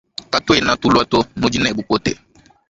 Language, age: Luba-Lulua, 19-29